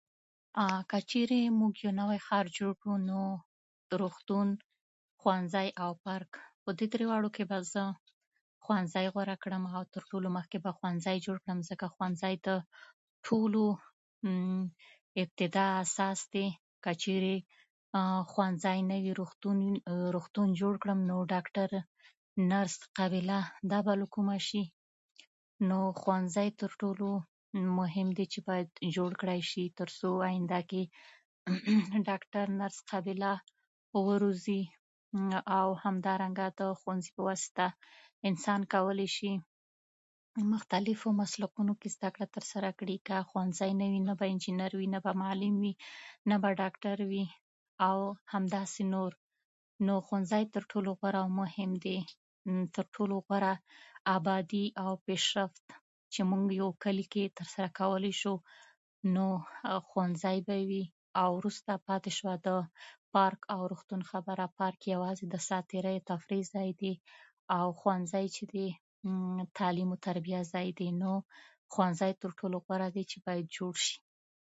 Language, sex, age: Pashto, female, 30-39